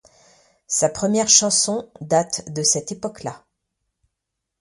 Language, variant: French, Français de métropole